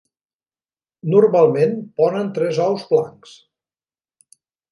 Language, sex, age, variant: Catalan, male, 40-49, Central